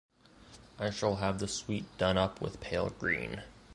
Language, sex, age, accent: English, male, 19-29, United States English